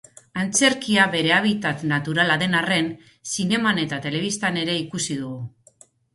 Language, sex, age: Basque, female, 40-49